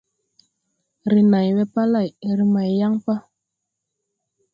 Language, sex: Tupuri, female